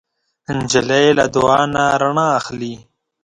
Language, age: Pashto, 19-29